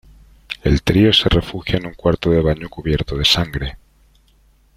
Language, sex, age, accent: Spanish, male, 40-49, España: Centro-Sur peninsular (Madrid, Toledo, Castilla-La Mancha)